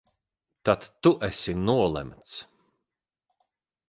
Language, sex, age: Latvian, male, 30-39